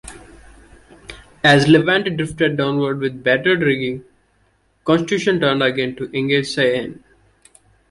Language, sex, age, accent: English, male, 19-29, India and South Asia (India, Pakistan, Sri Lanka)